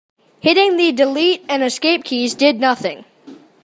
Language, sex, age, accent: English, male, under 19, Canadian English